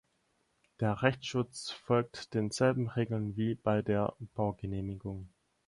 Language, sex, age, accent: German, male, 19-29, Deutschland Deutsch